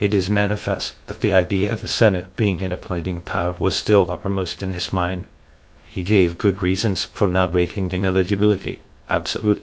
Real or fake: fake